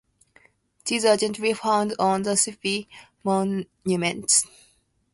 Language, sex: English, female